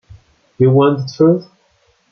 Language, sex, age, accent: English, male, 19-29, United States English